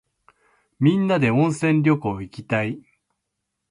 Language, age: Japanese, 50-59